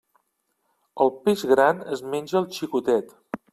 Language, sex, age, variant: Catalan, male, 50-59, Central